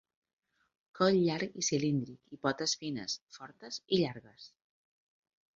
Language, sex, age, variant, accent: Catalan, female, 40-49, Central, central